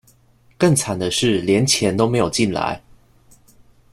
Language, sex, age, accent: Chinese, male, 19-29, 出生地：臺中市